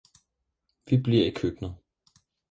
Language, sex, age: Danish, male, 19-29